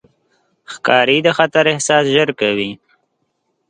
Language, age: Pashto, 19-29